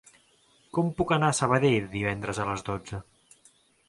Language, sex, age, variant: Catalan, male, 19-29, Central